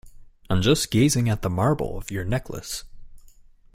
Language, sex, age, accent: English, male, 19-29, United States English